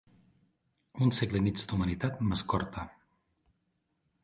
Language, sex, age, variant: Catalan, male, 40-49, Central